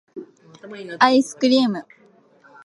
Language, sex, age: Japanese, female, 19-29